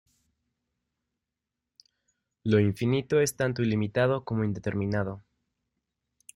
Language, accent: Spanish, México